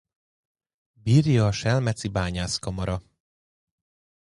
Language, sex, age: Hungarian, male, 40-49